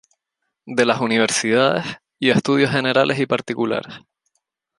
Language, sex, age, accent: Spanish, male, 19-29, España: Islas Canarias